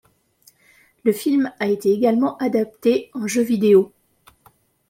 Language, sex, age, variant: French, male, 40-49, Français de métropole